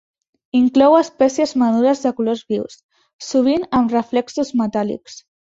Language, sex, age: Catalan, female, under 19